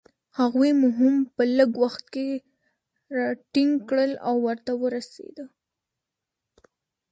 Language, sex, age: Pashto, female, under 19